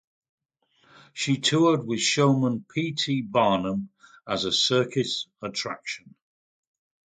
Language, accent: English, England English